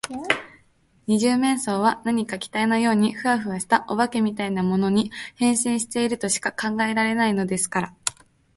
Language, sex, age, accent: Japanese, female, under 19, 標準語